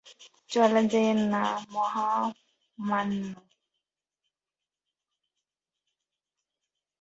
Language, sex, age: Bengali, female, 19-29